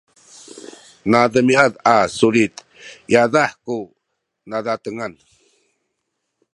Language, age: Sakizaya, 60-69